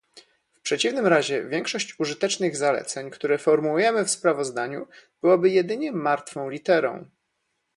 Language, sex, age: Polish, male, 30-39